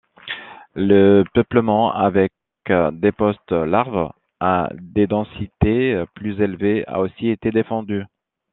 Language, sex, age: French, male, 30-39